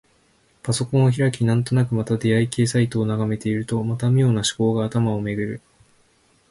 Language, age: Japanese, 19-29